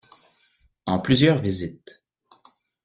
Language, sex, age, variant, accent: French, male, 30-39, Français d'Amérique du Nord, Français du Canada